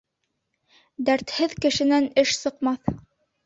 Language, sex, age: Bashkir, female, 19-29